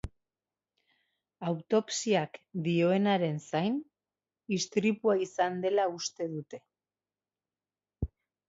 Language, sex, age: Basque, female, 30-39